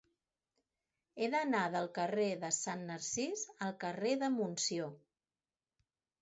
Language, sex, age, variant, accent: Catalan, female, 40-49, Central, central